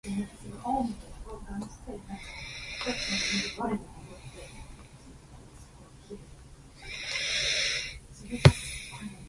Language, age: English, 19-29